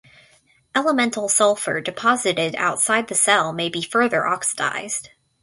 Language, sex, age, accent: English, female, under 19, United States English